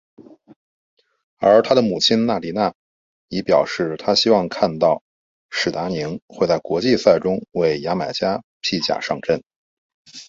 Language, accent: Chinese, 出生地：北京市